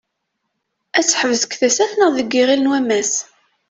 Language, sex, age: Kabyle, female, 30-39